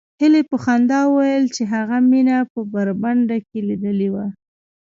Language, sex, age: Pashto, female, 19-29